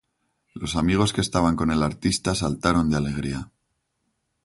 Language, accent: Spanish, España: Centro-Sur peninsular (Madrid, Toledo, Castilla-La Mancha)